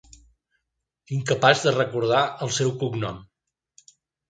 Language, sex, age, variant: Catalan, male, 60-69, Central